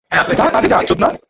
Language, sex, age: Bengali, male, 19-29